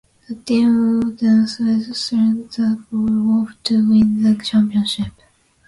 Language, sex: English, female